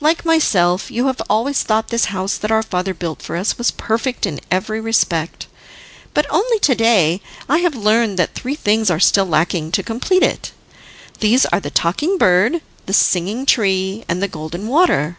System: none